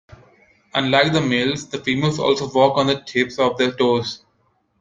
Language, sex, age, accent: English, female, 19-29, India and South Asia (India, Pakistan, Sri Lanka)